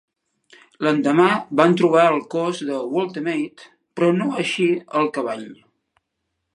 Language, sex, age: Catalan, male, 50-59